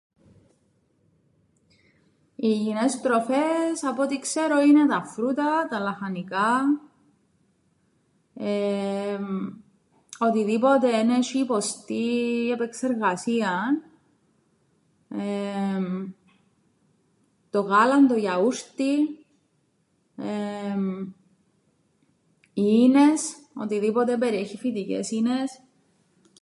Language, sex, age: Greek, female, 30-39